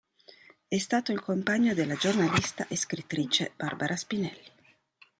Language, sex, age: Italian, female, 30-39